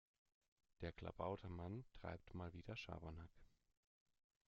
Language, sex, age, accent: German, male, 30-39, Deutschland Deutsch